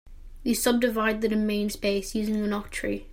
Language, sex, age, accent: English, female, under 19, England English